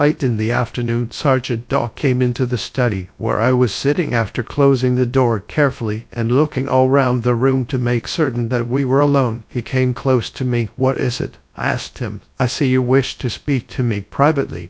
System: TTS, GradTTS